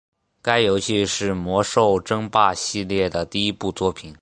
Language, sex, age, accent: Chinese, male, under 19, 出生地：浙江省